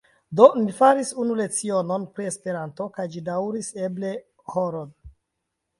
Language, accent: Esperanto, Internacia